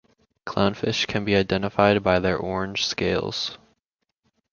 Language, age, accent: English, under 19, United States English